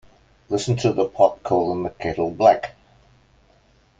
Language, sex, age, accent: English, male, 70-79, Australian English